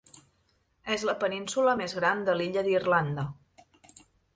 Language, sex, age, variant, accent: Catalan, female, 30-39, Central, nord-oriental; Empordanès